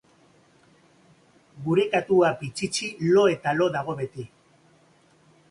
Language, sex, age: Basque, male, 50-59